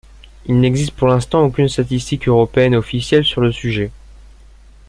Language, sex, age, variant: French, male, under 19, Français de métropole